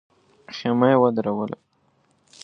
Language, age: Pashto, 19-29